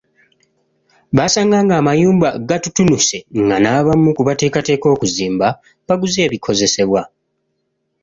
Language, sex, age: Ganda, male, 19-29